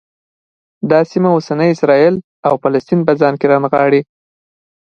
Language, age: Pashto, under 19